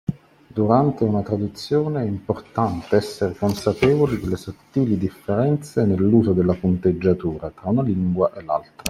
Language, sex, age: Italian, male, 40-49